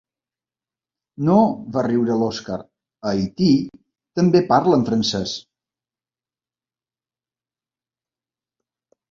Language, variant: Catalan, Balear